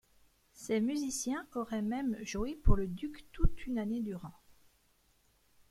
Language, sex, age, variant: French, female, 40-49, Français de métropole